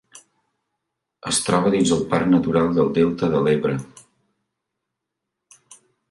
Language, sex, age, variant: Catalan, male, 50-59, Central